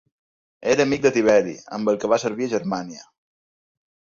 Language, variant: Catalan, Balear